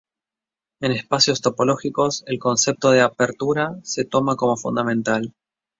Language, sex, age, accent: Spanish, male, 19-29, Rioplatense: Argentina, Uruguay, este de Bolivia, Paraguay